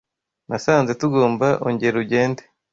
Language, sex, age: Kinyarwanda, male, 19-29